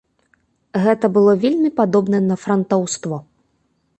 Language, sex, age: Belarusian, female, 19-29